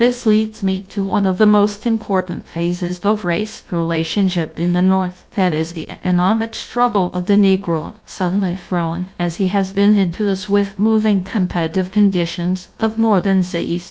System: TTS, GlowTTS